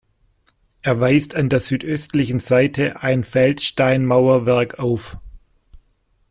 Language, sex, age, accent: German, male, 50-59, Deutschland Deutsch